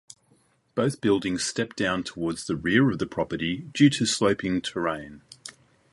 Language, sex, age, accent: English, male, 50-59, Australian English